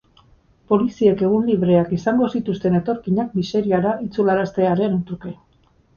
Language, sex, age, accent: Basque, female, 50-59, Erdialdekoa edo Nafarra (Gipuzkoa, Nafarroa)